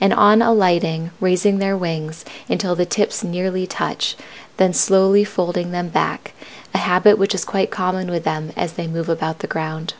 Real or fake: real